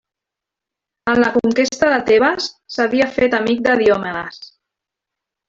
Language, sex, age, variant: Catalan, female, 40-49, Central